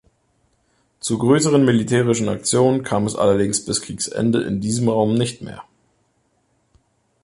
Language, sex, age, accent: German, male, 30-39, Deutschland Deutsch